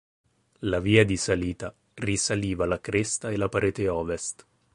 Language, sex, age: Italian, male, 30-39